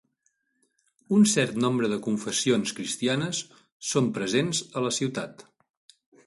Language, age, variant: Catalan, 40-49, Central